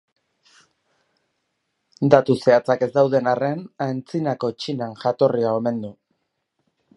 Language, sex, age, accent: Basque, male, 30-39, Mendebalekoa (Araba, Bizkaia, Gipuzkoako mendebaleko herri batzuk)